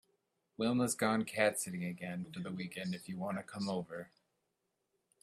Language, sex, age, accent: English, male, 19-29, United States English